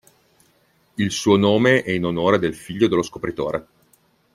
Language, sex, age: Italian, male, 30-39